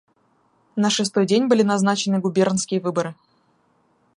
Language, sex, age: Russian, female, 19-29